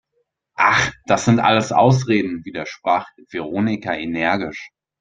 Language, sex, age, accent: German, male, 19-29, Deutschland Deutsch